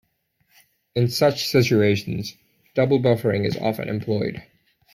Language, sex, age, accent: English, male, 19-29, Canadian English